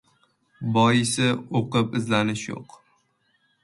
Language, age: Uzbek, 19-29